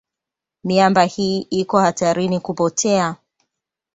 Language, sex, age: Swahili, female, 30-39